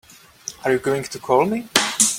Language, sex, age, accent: English, male, 30-39, United States English